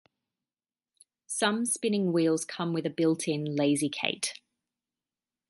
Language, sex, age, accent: English, female, 19-29, Australian English